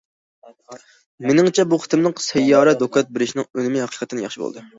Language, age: Uyghur, 19-29